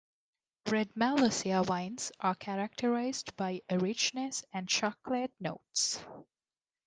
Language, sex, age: English, female, 19-29